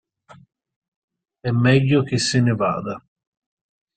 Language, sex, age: Italian, male, 30-39